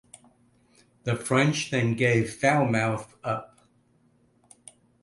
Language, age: English, 70-79